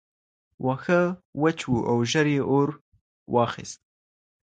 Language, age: Pashto, under 19